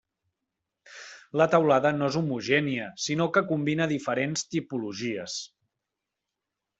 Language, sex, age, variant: Catalan, male, 30-39, Central